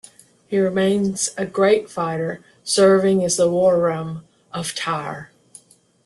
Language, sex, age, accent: English, female, 50-59, United States English